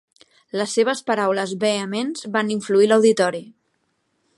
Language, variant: Catalan, Central